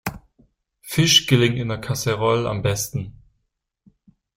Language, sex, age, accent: German, male, 19-29, Deutschland Deutsch